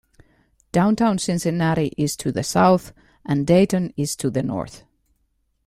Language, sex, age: English, female, 40-49